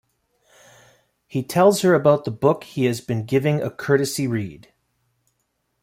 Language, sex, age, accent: English, male, 40-49, Canadian English